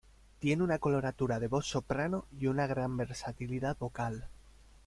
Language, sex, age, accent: Spanish, male, 30-39, España: Norte peninsular (Asturias, Castilla y León, Cantabria, País Vasco, Navarra, Aragón, La Rioja, Guadalajara, Cuenca)